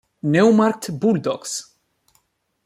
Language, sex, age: Italian, male, 19-29